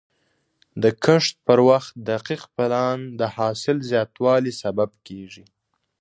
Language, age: Pashto, 19-29